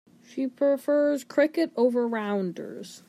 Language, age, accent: English, under 19, England English